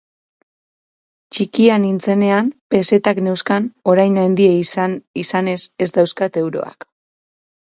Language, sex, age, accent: Basque, female, 30-39, Mendebalekoa (Araba, Bizkaia, Gipuzkoako mendebaleko herri batzuk)